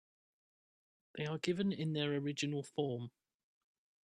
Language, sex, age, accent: English, male, 40-49, England English